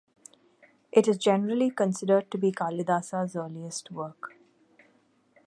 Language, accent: English, India and South Asia (India, Pakistan, Sri Lanka)